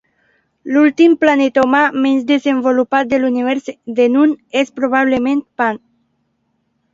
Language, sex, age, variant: Catalan, female, under 19, Alacantí